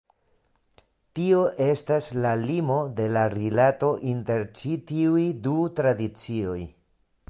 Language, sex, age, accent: Esperanto, male, 40-49, Internacia